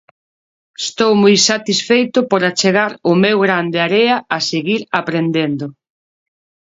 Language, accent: Galician, Normativo (estándar)